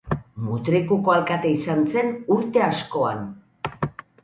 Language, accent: Basque, Erdialdekoa edo Nafarra (Gipuzkoa, Nafarroa)